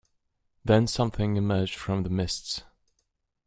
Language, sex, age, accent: English, male, 30-39, United States English